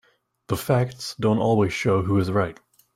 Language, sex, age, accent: English, male, 19-29, United States English